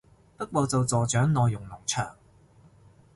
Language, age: Cantonese, 40-49